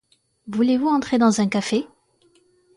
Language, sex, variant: French, female, Français de métropole